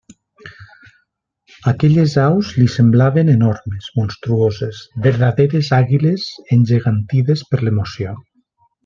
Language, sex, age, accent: Catalan, male, 40-49, valencià